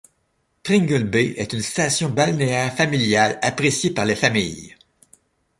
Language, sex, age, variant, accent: French, male, 60-69, Français d'Amérique du Nord, Français du Canada